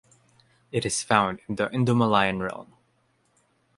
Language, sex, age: English, male, 19-29